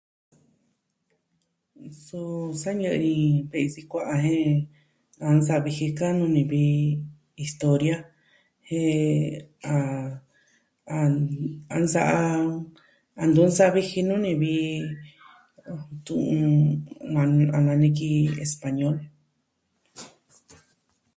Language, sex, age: Southwestern Tlaxiaco Mixtec, female, 40-49